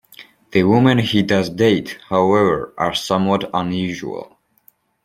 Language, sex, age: English, male, under 19